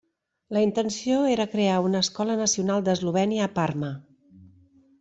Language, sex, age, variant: Catalan, female, 50-59, Central